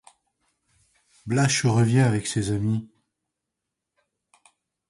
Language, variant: French, Français de métropole